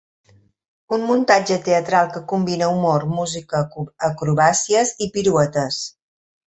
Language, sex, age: Catalan, female, 50-59